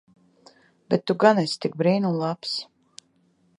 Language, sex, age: Latvian, female, 40-49